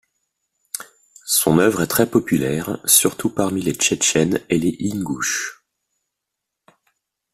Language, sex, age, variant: French, male, 40-49, Français de métropole